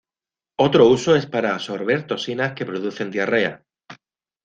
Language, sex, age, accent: Spanish, male, 40-49, España: Sur peninsular (Andalucia, Extremadura, Murcia)